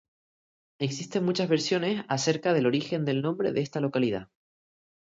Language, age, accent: Spanish, 19-29, España: Islas Canarias